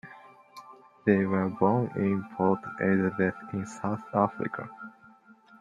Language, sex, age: English, male, 19-29